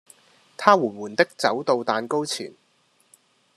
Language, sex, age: Cantonese, male, 30-39